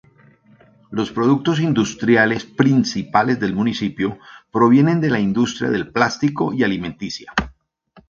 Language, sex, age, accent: Spanish, male, 60-69, Andino-Pacífico: Colombia, Perú, Ecuador, oeste de Bolivia y Venezuela andina